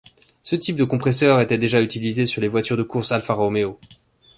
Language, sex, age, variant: French, male, 30-39, Français de métropole